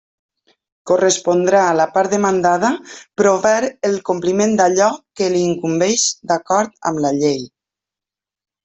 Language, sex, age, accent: Catalan, female, 50-59, valencià